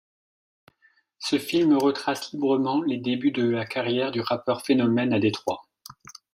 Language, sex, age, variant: French, male, 40-49, Français de métropole